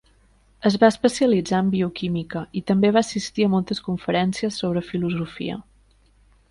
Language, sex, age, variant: Catalan, female, 19-29, Septentrional